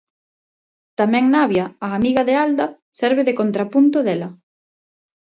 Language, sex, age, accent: Galician, female, 19-29, Normativo (estándar)